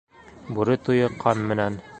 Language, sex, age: Bashkir, male, 30-39